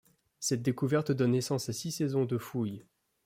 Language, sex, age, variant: French, male, 19-29, Français de métropole